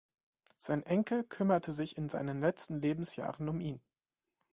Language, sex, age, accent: German, male, 19-29, Deutschland Deutsch